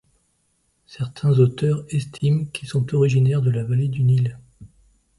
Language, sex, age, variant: French, male, 40-49, Français de métropole